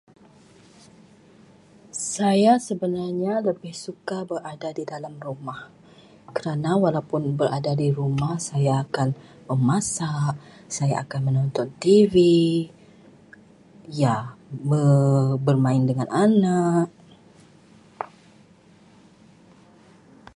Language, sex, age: Malay, female, 40-49